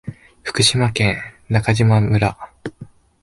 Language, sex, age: Japanese, male, under 19